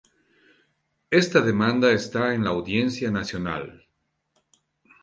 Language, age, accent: Spanish, 50-59, Andino-Pacífico: Colombia, Perú, Ecuador, oeste de Bolivia y Venezuela andina